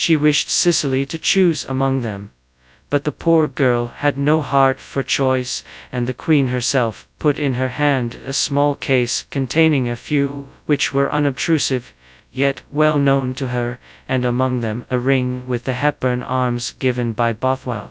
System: TTS, FastPitch